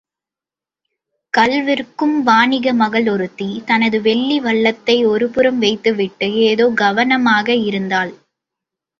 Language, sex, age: Tamil, female, under 19